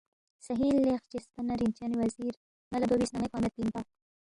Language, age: Balti, 19-29